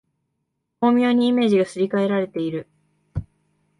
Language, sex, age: Japanese, female, 19-29